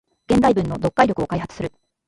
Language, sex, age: Japanese, female, 40-49